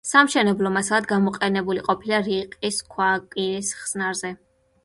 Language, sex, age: Georgian, female, 19-29